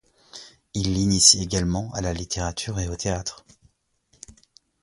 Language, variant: French, Français de métropole